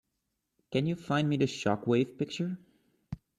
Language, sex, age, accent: English, male, 19-29, Canadian English